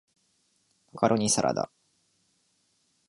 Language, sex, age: Japanese, male, 19-29